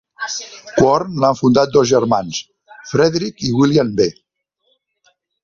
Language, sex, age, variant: Catalan, male, 60-69, Central